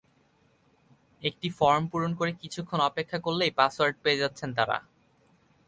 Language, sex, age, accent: Bengali, male, under 19, প্রমিত